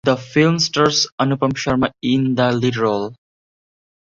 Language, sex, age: English, male, 19-29